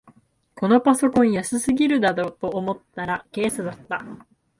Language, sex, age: Japanese, female, 19-29